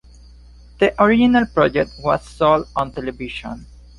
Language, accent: English, United States English